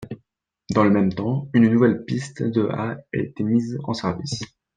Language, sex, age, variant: French, male, 19-29, Français de métropole